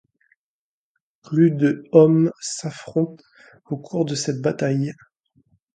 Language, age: French, 19-29